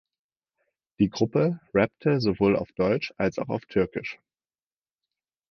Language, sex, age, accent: German, male, 19-29, Deutschland Deutsch